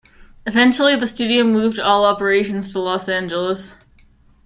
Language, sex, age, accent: English, female, 19-29, United States English